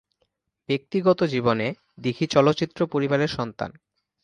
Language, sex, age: Bengali, male, 19-29